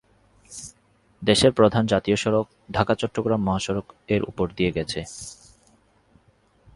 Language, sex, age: Bengali, male, 19-29